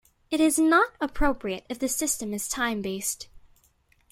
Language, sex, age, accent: English, female, under 19, United States English